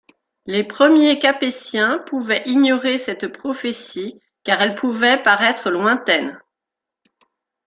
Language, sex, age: French, female, 30-39